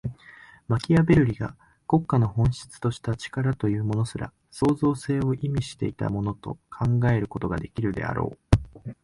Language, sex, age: Japanese, male, 19-29